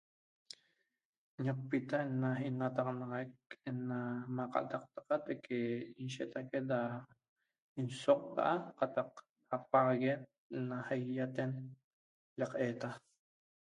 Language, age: Toba, 30-39